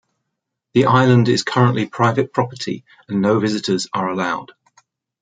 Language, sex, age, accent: English, male, 60-69, England English